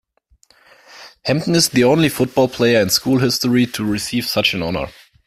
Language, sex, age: English, male, 19-29